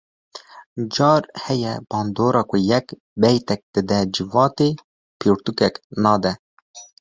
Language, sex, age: Kurdish, male, 19-29